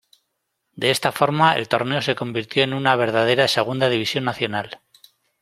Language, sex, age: Spanish, male, 50-59